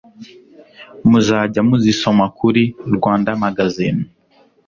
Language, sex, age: Kinyarwanda, male, 19-29